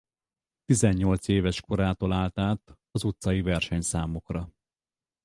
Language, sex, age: Hungarian, male, 50-59